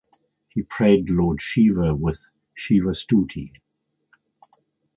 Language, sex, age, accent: English, male, 60-69, England English